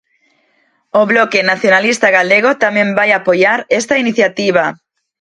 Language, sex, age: Galician, female, 40-49